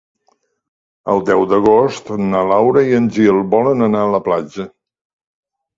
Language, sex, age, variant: Catalan, male, 60-69, Central